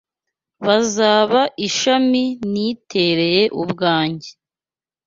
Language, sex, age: Kinyarwanda, female, 19-29